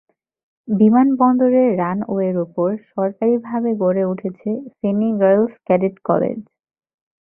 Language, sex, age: Bengali, female, 19-29